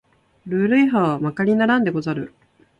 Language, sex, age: Japanese, female, 19-29